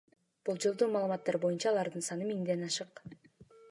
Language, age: Kyrgyz, 19-29